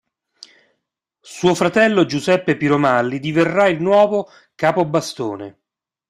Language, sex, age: Italian, male, 50-59